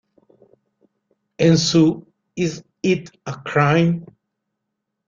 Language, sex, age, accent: Spanish, male, 50-59, América central